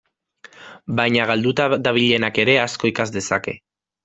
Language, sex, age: Basque, male, 19-29